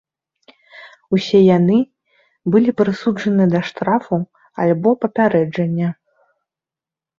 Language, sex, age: Belarusian, female, 19-29